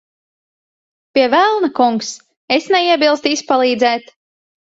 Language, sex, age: Latvian, female, 30-39